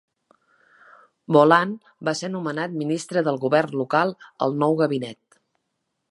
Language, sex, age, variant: Catalan, female, 40-49, Central